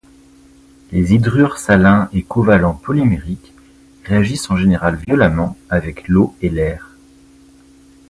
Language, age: French, 40-49